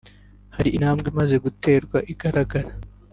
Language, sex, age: Kinyarwanda, male, 19-29